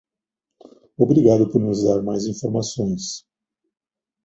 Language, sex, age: Portuguese, male, 50-59